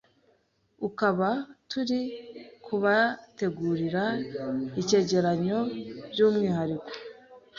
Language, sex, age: Kinyarwanda, female, 19-29